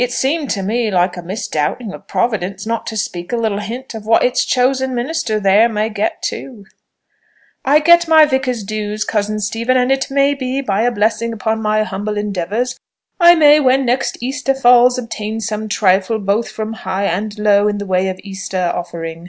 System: none